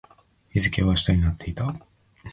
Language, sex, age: Japanese, male, 19-29